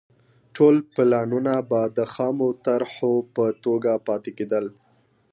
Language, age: Pashto, 19-29